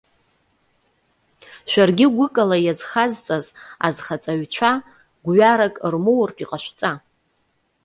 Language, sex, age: Abkhazian, female, 30-39